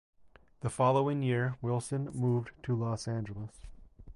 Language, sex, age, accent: English, male, 30-39, United States English